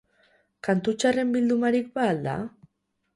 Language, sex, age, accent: Basque, female, 19-29, Erdialdekoa edo Nafarra (Gipuzkoa, Nafarroa)